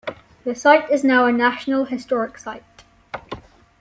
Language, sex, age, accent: English, female, under 19, England English